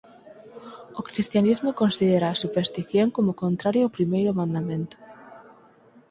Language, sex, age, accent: Galician, female, 19-29, Neofalante